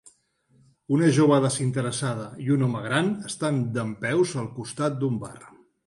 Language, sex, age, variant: Catalan, male, 50-59, Central